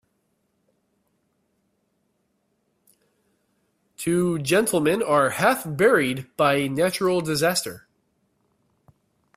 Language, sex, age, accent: English, male, 30-39, United States English